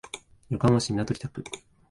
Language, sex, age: Japanese, male, 19-29